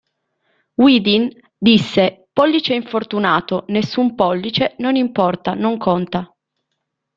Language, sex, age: Italian, male, 30-39